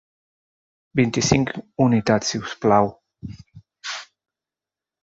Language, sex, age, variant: Catalan, male, 40-49, Central